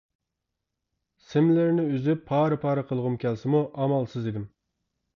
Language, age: Uyghur, 30-39